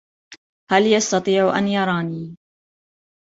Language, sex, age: Arabic, female, 19-29